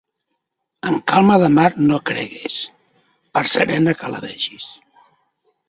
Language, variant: Catalan, Central